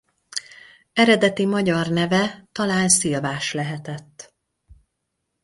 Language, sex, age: Hungarian, female, 40-49